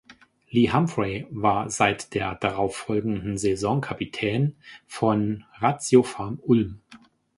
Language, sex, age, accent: German, male, 30-39, Deutschland Deutsch